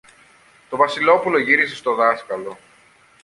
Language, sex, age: Greek, male, 40-49